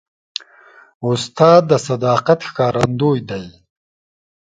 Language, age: Pashto, 19-29